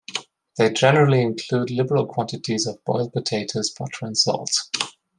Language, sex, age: English, male, 19-29